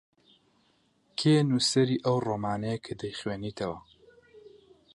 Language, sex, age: Central Kurdish, male, 19-29